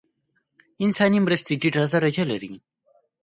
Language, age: Pashto, 19-29